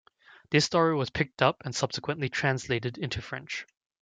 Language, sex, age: English, male, 19-29